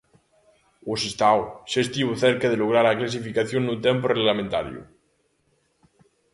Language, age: Galician, 19-29